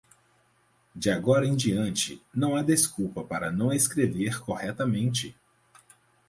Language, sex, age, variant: Portuguese, male, 30-39, Portuguese (Brasil)